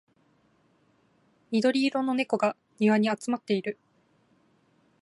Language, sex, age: Japanese, female, 19-29